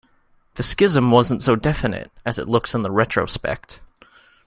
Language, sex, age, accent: English, male, under 19, Canadian English